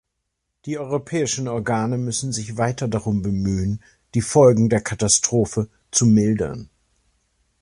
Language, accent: German, Deutschland Deutsch